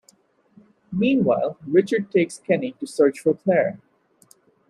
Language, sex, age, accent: English, male, 30-39, India and South Asia (India, Pakistan, Sri Lanka)